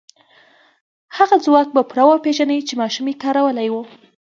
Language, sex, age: Pashto, female, 19-29